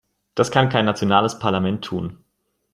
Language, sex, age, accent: German, male, 19-29, Deutschland Deutsch